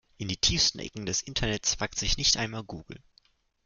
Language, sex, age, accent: German, male, 19-29, Deutschland Deutsch